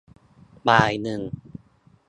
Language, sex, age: Thai, male, 19-29